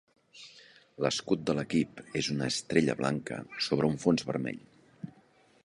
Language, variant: Catalan, Central